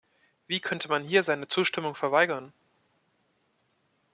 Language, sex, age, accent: German, male, 19-29, Deutschland Deutsch